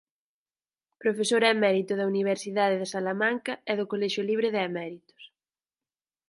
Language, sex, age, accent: Galician, female, 19-29, Central (sen gheada)